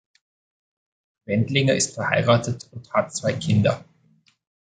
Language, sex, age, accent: German, male, 30-39, Österreichisches Deutsch